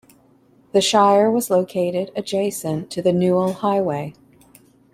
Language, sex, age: English, female, 40-49